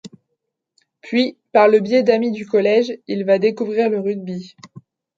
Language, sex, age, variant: French, female, 19-29, Français de métropole